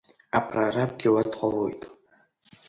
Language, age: Abkhazian, under 19